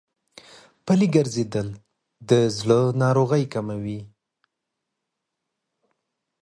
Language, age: Pashto, 30-39